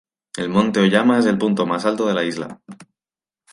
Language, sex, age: Spanish, male, 19-29